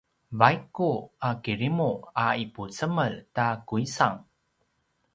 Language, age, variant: Paiwan, 30-39, pinayuanan a kinaikacedasan (東排灣語)